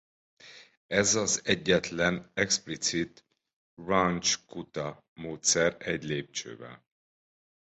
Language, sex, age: Hungarian, male, 40-49